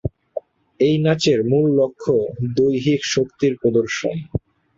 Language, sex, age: Bengali, male, 19-29